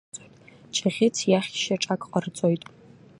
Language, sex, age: Abkhazian, female, under 19